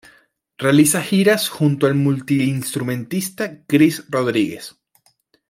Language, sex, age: Spanish, male, 19-29